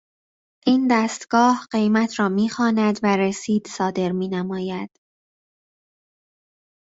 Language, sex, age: Persian, female, 19-29